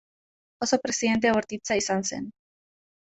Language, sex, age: Basque, female, 19-29